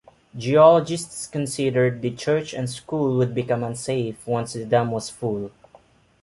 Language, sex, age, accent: English, male, 19-29, Filipino